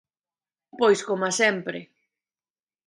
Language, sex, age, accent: Galician, female, 40-49, Atlántico (seseo e gheada)